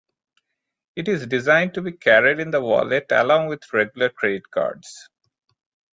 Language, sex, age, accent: English, male, 40-49, India and South Asia (India, Pakistan, Sri Lanka)